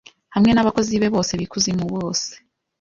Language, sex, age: Kinyarwanda, female, 19-29